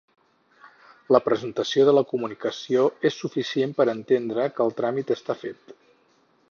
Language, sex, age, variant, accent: Catalan, male, 50-59, Central, central